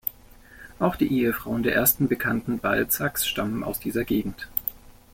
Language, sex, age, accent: German, male, 19-29, Deutschland Deutsch